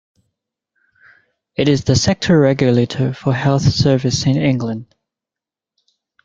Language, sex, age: English, male, 30-39